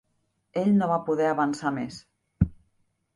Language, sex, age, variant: Catalan, female, 50-59, Central